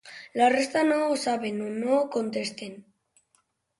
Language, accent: Catalan, valencià